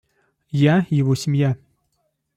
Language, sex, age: Russian, male, 30-39